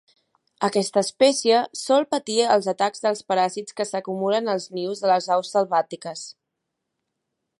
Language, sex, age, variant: Catalan, female, 19-29, Central